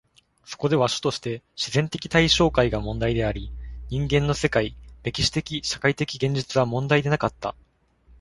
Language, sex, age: Japanese, male, 19-29